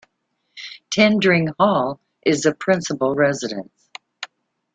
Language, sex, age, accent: English, female, 60-69, United States English